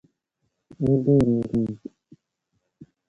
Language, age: Indus Kohistani, 19-29